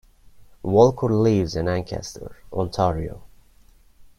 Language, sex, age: English, male, 19-29